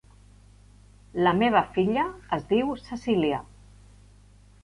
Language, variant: Catalan, Central